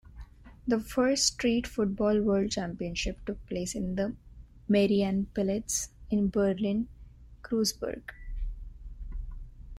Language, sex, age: English, female, 19-29